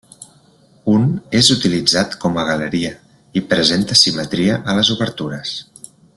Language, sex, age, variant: Catalan, male, 40-49, Central